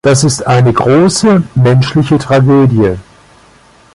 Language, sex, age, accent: German, male, 50-59, Deutschland Deutsch